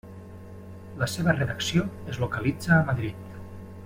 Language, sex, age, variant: Catalan, male, 40-49, Septentrional